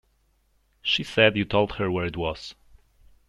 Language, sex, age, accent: English, male, 19-29, United States English